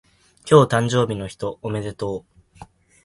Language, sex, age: Japanese, male, 19-29